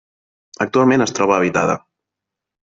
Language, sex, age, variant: Catalan, male, 30-39, Central